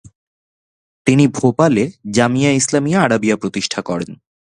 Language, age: Bengali, 19-29